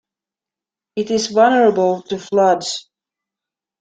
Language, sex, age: English, female, 40-49